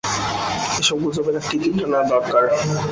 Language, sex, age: Bengali, male, under 19